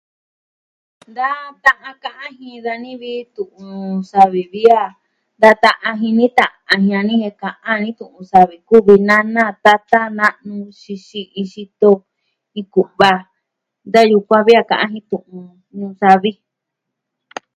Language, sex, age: Southwestern Tlaxiaco Mixtec, female, 60-69